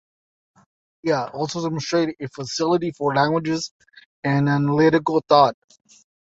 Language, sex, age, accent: English, male, 40-49, United States English